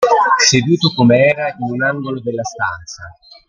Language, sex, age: Italian, male, 50-59